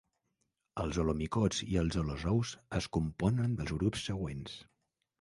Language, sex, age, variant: Catalan, male, 40-49, Central